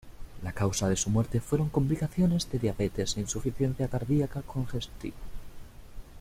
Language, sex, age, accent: Spanish, male, 19-29, España: Sur peninsular (Andalucia, Extremadura, Murcia)